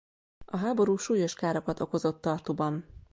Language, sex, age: Hungarian, female, 19-29